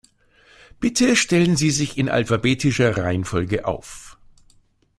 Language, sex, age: German, male, 60-69